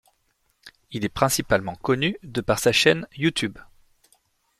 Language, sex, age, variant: French, male, 30-39, Français de métropole